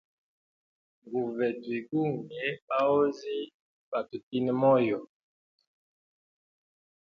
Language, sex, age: Hemba, male, 40-49